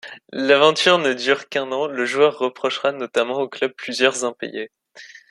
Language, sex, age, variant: French, male, under 19, Français de métropole